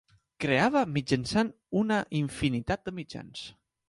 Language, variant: Catalan, Central